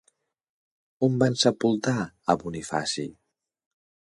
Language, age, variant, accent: Catalan, 40-49, Central, central